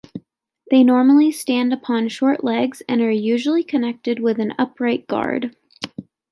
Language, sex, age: English, female, 19-29